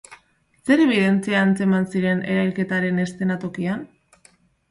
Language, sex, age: Basque, female, 19-29